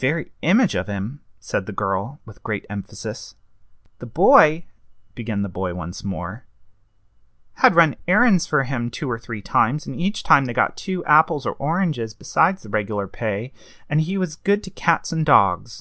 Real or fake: real